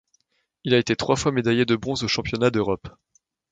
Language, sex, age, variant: French, male, 19-29, Français de métropole